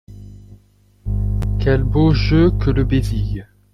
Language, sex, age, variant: French, male, 19-29, Français de métropole